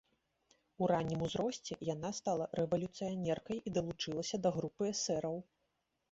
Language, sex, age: Belarusian, female, 30-39